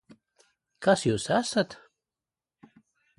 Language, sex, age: Latvian, male, 40-49